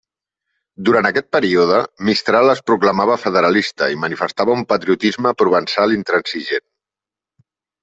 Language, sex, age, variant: Catalan, male, 30-39, Central